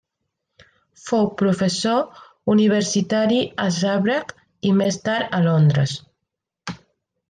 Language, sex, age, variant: Catalan, female, 30-39, Central